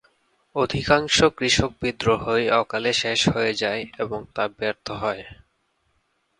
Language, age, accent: Bengali, 19-29, প্রমিত